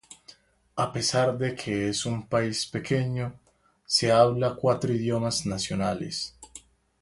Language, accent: Spanish, Caribe: Cuba, Venezuela, Puerto Rico, República Dominicana, Panamá, Colombia caribeña, México caribeño, Costa del golfo de México